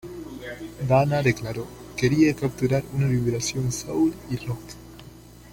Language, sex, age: Spanish, male, 19-29